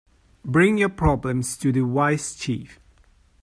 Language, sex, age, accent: English, male, 40-49, England English